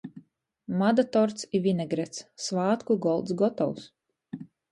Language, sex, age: Latgalian, female, 30-39